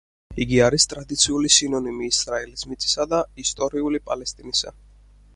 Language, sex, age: Georgian, male, 19-29